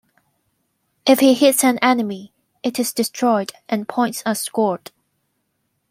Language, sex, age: English, female, 19-29